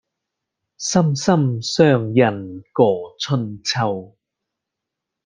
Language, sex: Cantonese, male